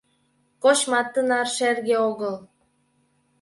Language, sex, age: Mari, female, 19-29